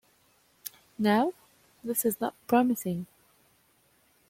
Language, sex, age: English, female, 19-29